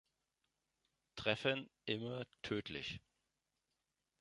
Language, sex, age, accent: German, male, 40-49, Deutschland Deutsch